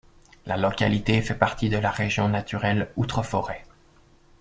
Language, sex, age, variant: French, male, 19-29, Français de métropole